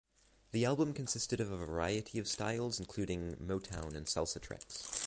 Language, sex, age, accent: English, male, 19-29, England English; New Zealand English